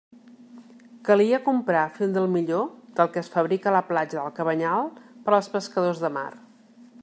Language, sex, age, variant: Catalan, female, 40-49, Central